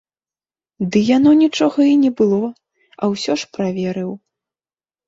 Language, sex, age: Belarusian, female, 19-29